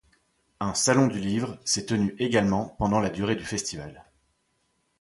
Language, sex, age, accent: French, male, 30-39, Français de Belgique